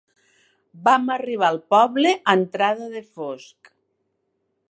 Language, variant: Catalan, Nord-Occidental